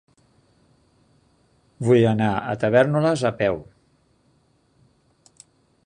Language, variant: Catalan, Central